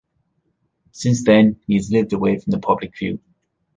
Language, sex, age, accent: English, male, 30-39, Irish English